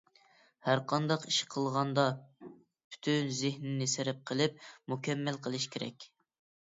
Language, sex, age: Uyghur, male, 19-29